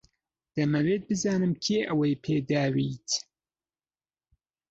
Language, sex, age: Central Kurdish, male, 40-49